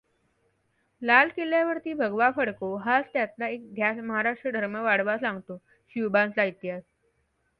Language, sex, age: Marathi, female, under 19